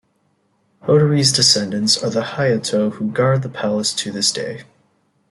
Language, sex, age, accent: English, male, under 19, United States English